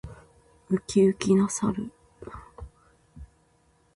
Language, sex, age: Japanese, female, 30-39